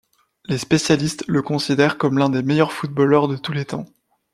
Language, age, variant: French, 19-29, Français de métropole